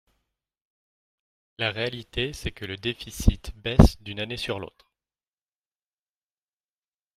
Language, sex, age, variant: French, male, 19-29, Français de métropole